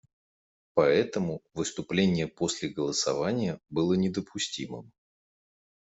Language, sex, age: Russian, male, 40-49